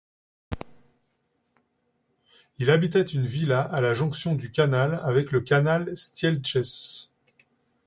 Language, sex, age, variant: French, male, 40-49, Français de métropole